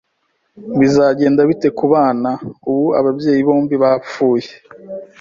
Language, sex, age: Kinyarwanda, female, 19-29